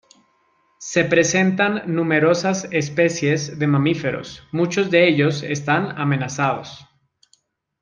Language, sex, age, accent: Spanish, male, 19-29, Andino-Pacífico: Colombia, Perú, Ecuador, oeste de Bolivia y Venezuela andina